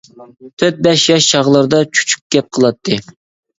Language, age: Uyghur, 19-29